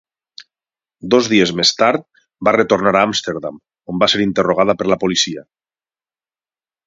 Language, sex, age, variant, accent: Catalan, male, 40-49, Valencià septentrional, valencià